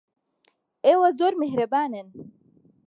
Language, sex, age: Central Kurdish, female, 30-39